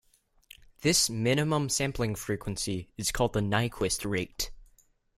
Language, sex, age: English, male, under 19